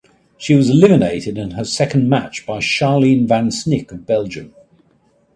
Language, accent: English, England English